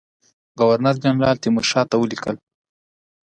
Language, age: Pashto, 19-29